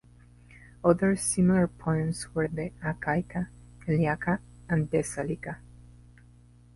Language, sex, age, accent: English, male, under 19, United States English